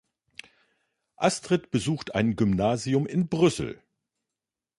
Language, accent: German, Deutschland Deutsch